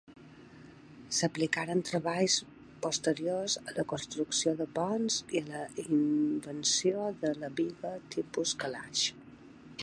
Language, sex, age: Catalan, female, 40-49